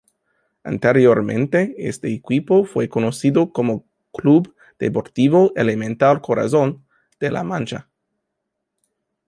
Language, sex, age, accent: Spanish, male, 19-29, América central